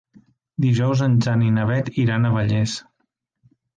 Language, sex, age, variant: Catalan, male, 19-29, Central